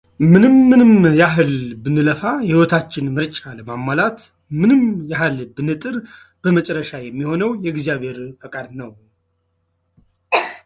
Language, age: Amharic, 30-39